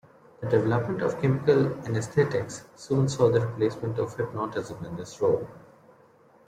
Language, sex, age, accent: English, male, 19-29, India and South Asia (India, Pakistan, Sri Lanka)